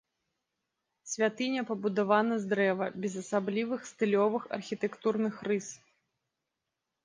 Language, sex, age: Belarusian, female, 19-29